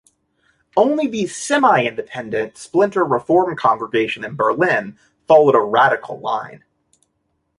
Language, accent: English, United States English